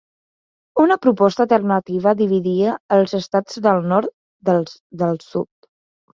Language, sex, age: Catalan, female, 19-29